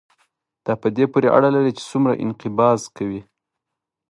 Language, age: Pashto, 19-29